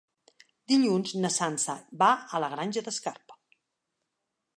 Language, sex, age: Catalan, female, 50-59